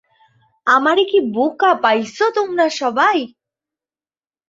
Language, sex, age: Bengali, female, 19-29